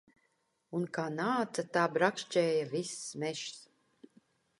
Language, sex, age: Latvian, female, 50-59